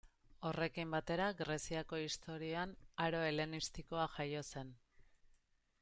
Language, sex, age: Basque, female, 40-49